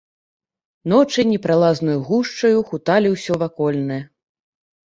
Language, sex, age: Belarusian, female, 30-39